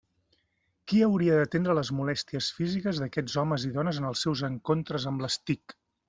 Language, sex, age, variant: Catalan, male, 40-49, Central